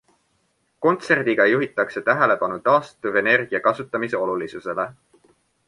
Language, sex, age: Estonian, male, 19-29